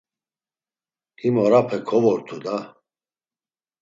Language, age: Laz, 50-59